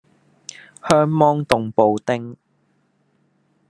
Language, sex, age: Cantonese, male, 30-39